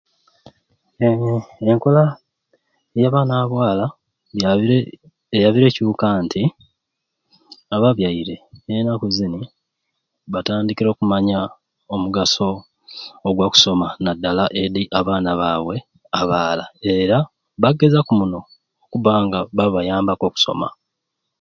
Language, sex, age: Ruuli, male, 30-39